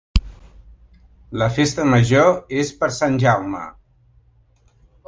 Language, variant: Catalan, Central